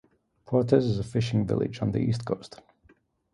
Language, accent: English, England English